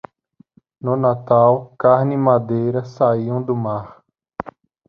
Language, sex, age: Portuguese, male, 19-29